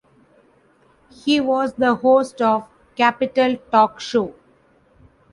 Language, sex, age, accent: English, female, 40-49, India and South Asia (India, Pakistan, Sri Lanka)